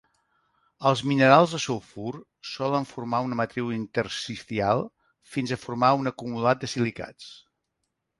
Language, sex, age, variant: Catalan, male, 60-69, Central